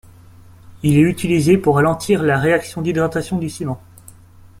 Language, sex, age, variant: French, male, 19-29, Français de métropole